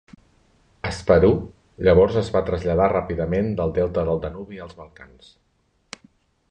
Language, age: Catalan, 40-49